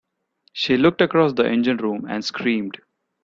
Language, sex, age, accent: English, male, 19-29, India and South Asia (India, Pakistan, Sri Lanka)